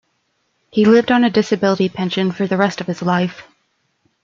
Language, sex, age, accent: English, female, 19-29, United States English